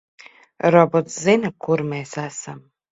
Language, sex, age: Latvian, female, 30-39